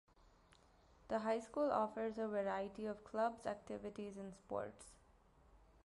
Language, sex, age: English, female, 19-29